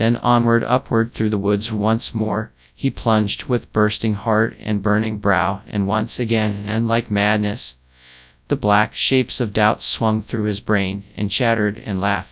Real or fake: fake